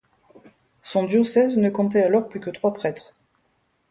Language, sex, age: French, female, 50-59